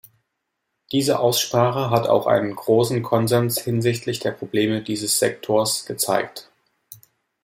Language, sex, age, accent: German, male, 19-29, Deutschland Deutsch